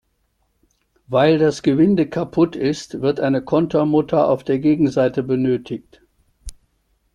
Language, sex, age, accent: German, male, 70-79, Deutschland Deutsch